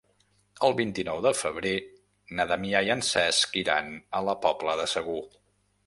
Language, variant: Catalan, Central